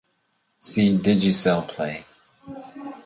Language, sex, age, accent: English, male, 19-29, United States English